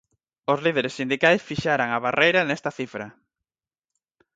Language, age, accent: Galician, 19-29, Atlántico (seseo e gheada); Normativo (estándar)